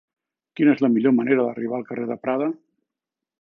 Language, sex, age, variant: Catalan, male, 60-69, Central